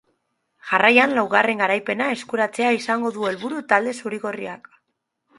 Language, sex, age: Basque, female, 19-29